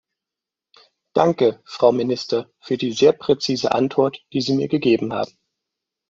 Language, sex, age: German, male, 30-39